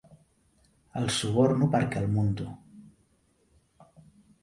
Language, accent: Catalan, central; nord-occidental; septentrional